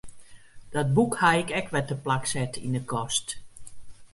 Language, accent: Western Frisian, Wâldfrysk